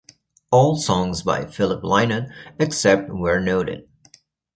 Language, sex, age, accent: English, male, 19-29, United States English